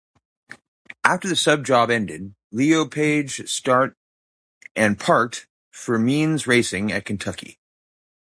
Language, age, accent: English, 40-49, United States English